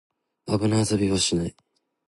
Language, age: Japanese, 19-29